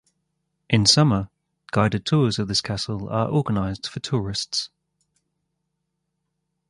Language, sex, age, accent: English, male, 30-39, Australian English